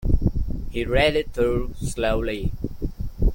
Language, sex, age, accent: English, male, 19-29, United States English